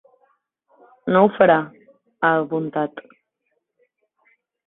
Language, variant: Catalan, Balear